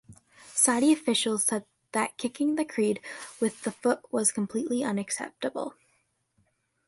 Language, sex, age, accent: English, female, under 19, United States English